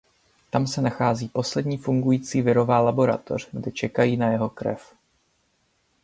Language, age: Czech, 19-29